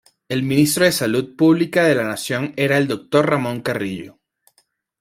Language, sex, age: Spanish, male, 19-29